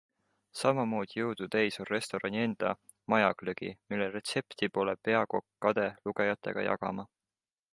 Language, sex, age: Estonian, male, 19-29